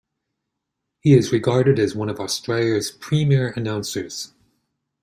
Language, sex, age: English, male, 60-69